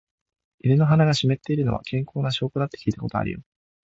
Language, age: Japanese, 19-29